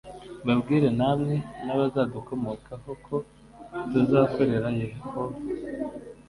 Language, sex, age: Kinyarwanda, male, 19-29